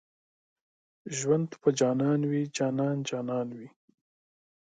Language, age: Pashto, 19-29